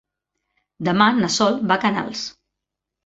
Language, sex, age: Catalan, female, 40-49